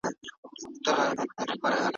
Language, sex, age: Pashto, female, 30-39